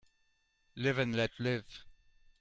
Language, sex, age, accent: English, male, 40-49, England English